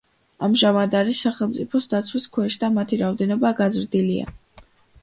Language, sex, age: Georgian, female, under 19